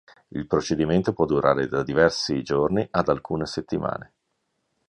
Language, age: Italian, 50-59